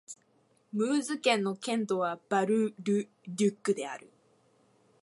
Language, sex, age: Japanese, female, 19-29